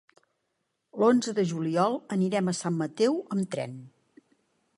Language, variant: Catalan, Central